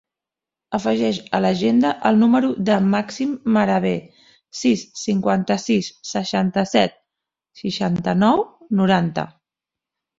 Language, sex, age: Catalan, female, 40-49